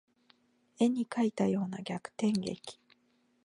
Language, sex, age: Japanese, female, 19-29